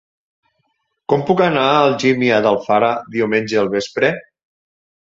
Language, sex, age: Catalan, male, 50-59